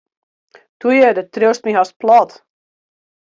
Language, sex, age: Western Frisian, female, 40-49